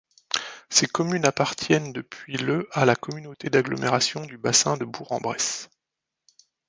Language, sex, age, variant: French, male, 50-59, Français de métropole